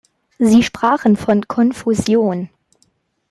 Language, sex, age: German, male, under 19